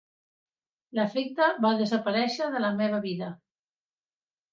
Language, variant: Catalan, Central